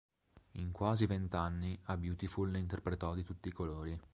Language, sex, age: Italian, male, 19-29